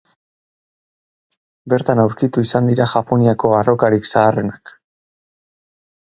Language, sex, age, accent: Basque, male, 30-39, Mendebalekoa (Araba, Bizkaia, Gipuzkoako mendebaleko herri batzuk)